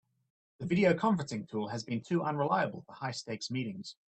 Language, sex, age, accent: English, male, 30-39, Australian English